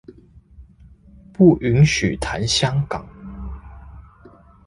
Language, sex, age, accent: Chinese, male, 19-29, 出生地：臺北市